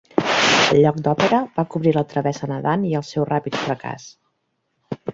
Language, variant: Catalan, Central